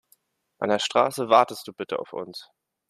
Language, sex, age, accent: German, male, 19-29, Deutschland Deutsch